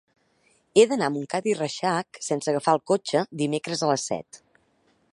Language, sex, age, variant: Catalan, female, 40-49, Central